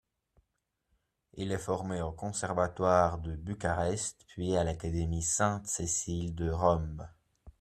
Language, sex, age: French, male, 30-39